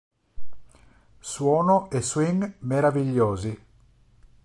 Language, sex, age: Italian, male, 50-59